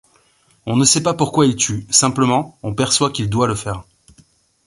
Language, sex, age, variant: French, male, 40-49, Français de métropole